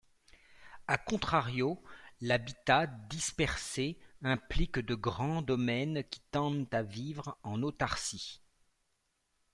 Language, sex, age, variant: French, male, 50-59, Français de métropole